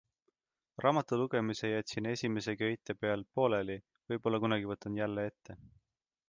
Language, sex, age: Estonian, male, 19-29